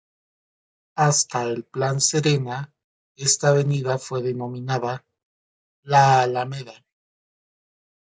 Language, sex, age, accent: Spanish, male, 40-49, México